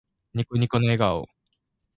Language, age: Japanese, 19-29